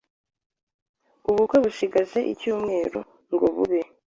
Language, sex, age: Kinyarwanda, female, 30-39